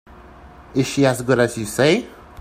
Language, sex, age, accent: English, male, 19-29, Canadian English